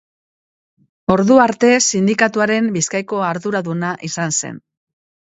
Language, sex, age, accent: Basque, female, 50-59, Mendebalekoa (Araba, Bizkaia, Gipuzkoako mendebaleko herri batzuk)